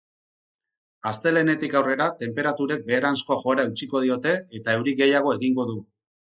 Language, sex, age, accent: Basque, male, 50-59, Mendebalekoa (Araba, Bizkaia, Gipuzkoako mendebaleko herri batzuk)